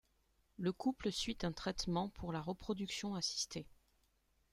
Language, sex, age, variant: French, female, 40-49, Français de métropole